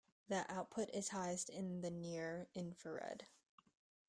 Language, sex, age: English, female, 19-29